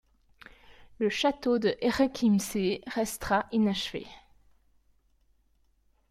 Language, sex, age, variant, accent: French, female, 19-29, Français d'Europe, Français de Belgique